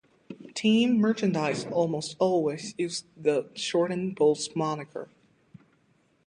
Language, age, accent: English, 19-29, United States English